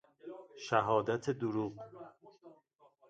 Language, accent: Persian, فارسی